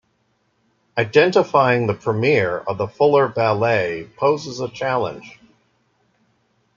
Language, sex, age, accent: English, male, 40-49, United States English